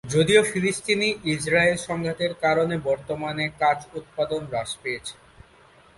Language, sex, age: Bengali, male, 19-29